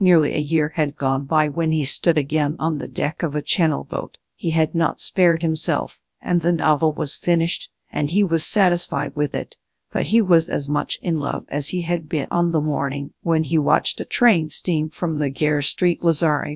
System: TTS, GradTTS